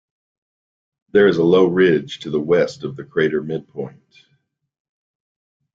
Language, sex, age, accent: English, male, 40-49, United States English